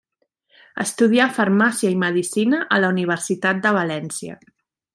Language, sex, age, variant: Catalan, female, 30-39, Central